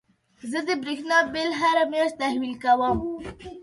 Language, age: Pashto, 19-29